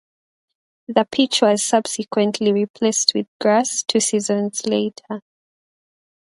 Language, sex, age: English, female, 19-29